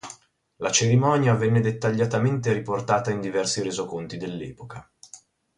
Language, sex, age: Italian, male, 30-39